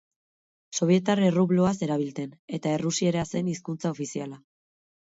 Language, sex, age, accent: Basque, female, 19-29, Mendebalekoa (Araba, Bizkaia, Gipuzkoako mendebaleko herri batzuk)